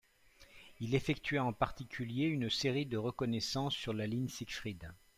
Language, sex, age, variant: French, male, 50-59, Français de métropole